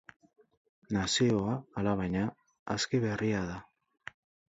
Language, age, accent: Basque, 50-59, Mendebalekoa (Araba, Bizkaia, Gipuzkoako mendebaleko herri batzuk)